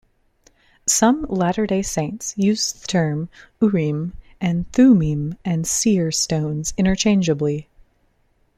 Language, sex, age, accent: English, female, 30-39, United States English